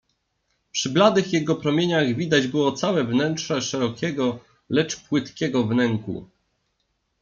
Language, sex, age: Polish, male, 30-39